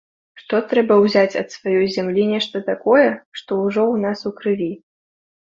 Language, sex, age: Belarusian, female, under 19